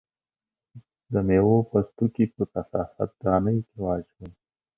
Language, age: Pashto, 50-59